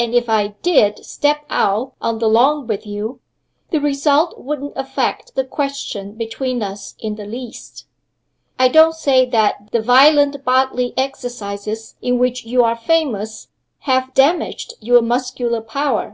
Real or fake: real